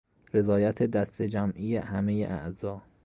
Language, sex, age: Persian, male, 19-29